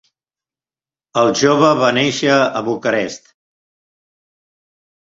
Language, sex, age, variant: Catalan, male, 70-79, Central